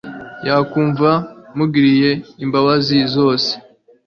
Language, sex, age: Kinyarwanda, male, under 19